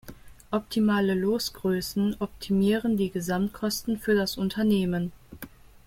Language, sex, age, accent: German, female, 19-29, Deutschland Deutsch